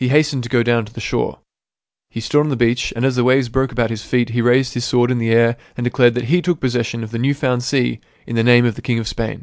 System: none